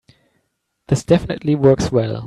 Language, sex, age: English, male, 19-29